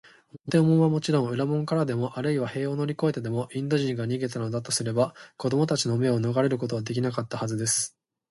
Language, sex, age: Japanese, male, 19-29